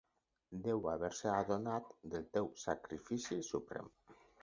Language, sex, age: Catalan, male, 50-59